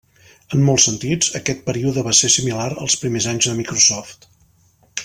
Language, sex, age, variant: Catalan, male, 50-59, Central